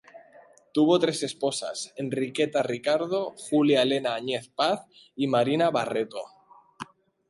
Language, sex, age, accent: Spanish, male, 19-29, España: Norte peninsular (Asturias, Castilla y León, Cantabria, País Vasco, Navarra, Aragón, La Rioja, Guadalajara, Cuenca)